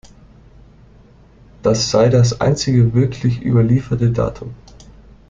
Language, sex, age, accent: German, male, 19-29, Deutschland Deutsch